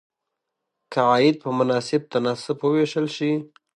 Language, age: Pashto, 19-29